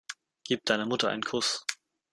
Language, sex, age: German, male, under 19